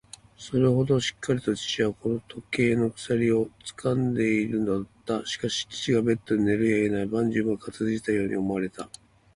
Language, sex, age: Japanese, male, 50-59